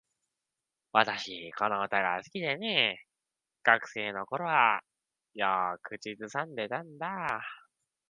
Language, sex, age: Japanese, male, 19-29